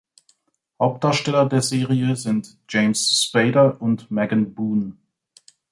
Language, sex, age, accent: German, male, 40-49, Deutschland Deutsch